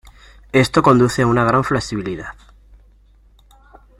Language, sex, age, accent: Spanish, male, 30-39, España: Centro-Sur peninsular (Madrid, Toledo, Castilla-La Mancha)